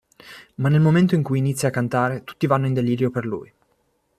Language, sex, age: Italian, male, 19-29